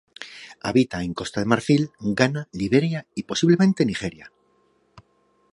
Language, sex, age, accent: Spanish, male, 40-49, España: Norte peninsular (Asturias, Castilla y León, Cantabria, País Vasco, Navarra, Aragón, La Rioja, Guadalajara, Cuenca)